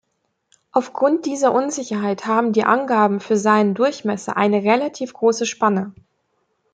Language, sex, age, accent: German, female, 19-29, Deutschland Deutsch